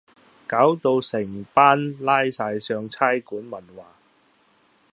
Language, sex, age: Cantonese, male, 30-39